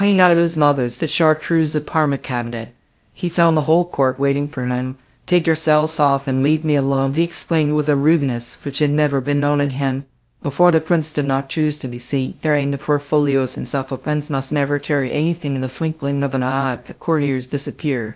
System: TTS, VITS